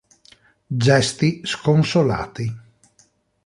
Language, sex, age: Italian, male, 40-49